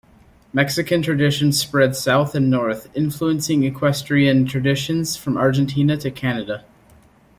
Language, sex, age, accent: English, male, 19-29, United States English